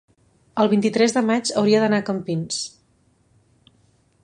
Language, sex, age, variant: Catalan, female, 19-29, Central